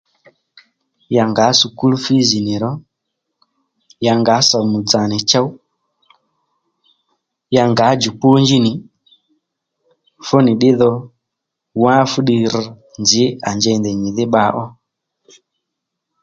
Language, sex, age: Lendu, male, 30-39